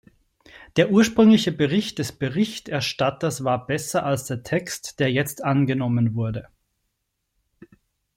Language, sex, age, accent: German, male, 30-39, Österreichisches Deutsch